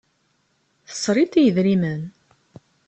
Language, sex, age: Kabyle, female, 30-39